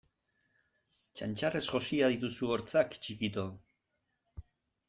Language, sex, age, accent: Basque, male, 60-69, Erdialdekoa edo Nafarra (Gipuzkoa, Nafarroa)